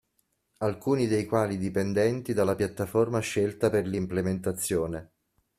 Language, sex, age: Italian, male, 50-59